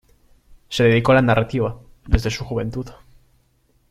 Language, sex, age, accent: Spanish, male, 19-29, España: Centro-Sur peninsular (Madrid, Toledo, Castilla-La Mancha)